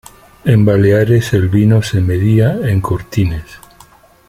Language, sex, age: Spanish, male, 60-69